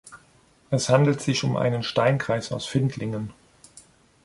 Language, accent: German, Deutschland Deutsch